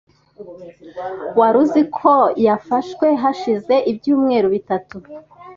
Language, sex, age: Kinyarwanda, female, 19-29